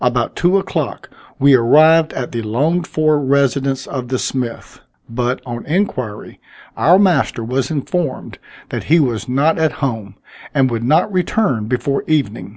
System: none